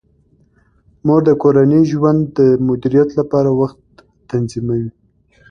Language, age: Pashto, 19-29